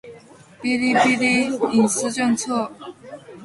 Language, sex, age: Chinese, female, 19-29